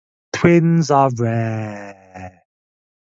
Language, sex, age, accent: English, male, 19-29, England English